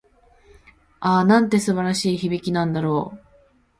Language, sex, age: Japanese, female, 19-29